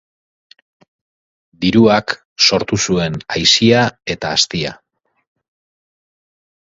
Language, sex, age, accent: Basque, male, 30-39, Erdialdekoa edo Nafarra (Gipuzkoa, Nafarroa)